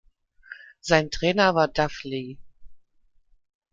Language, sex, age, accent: German, female, 30-39, Deutschland Deutsch